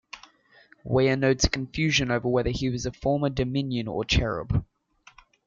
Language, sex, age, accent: English, male, under 19, Australian English